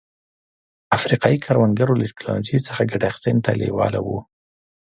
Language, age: Pashto, 30-39